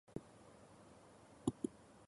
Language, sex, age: Japanese, female, 19-29